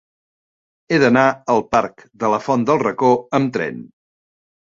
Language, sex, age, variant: Catalan, male, 60-69, Central